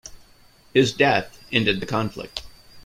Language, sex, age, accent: English, male, 40-49, United States English